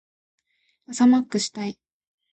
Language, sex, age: Japanese, female, 19-29